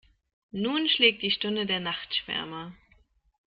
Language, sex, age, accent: German, female, 19-29, Deutschland Deutsch